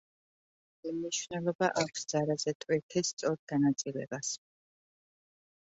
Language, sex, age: Georgian, female, 30-39